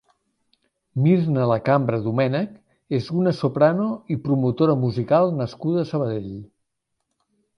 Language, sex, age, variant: Catalan, male, 70-79, Central